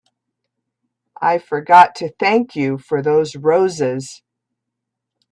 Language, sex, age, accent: English, female, 60-69, United States English